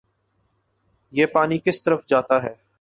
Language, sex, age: Urdu, male, 19-29